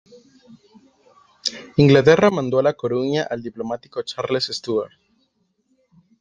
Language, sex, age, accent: Spanish, male, 19-29, Andino-Pacífico: Colombia, Perú, Ecuador, oeste de Bolivia y Venezuela andina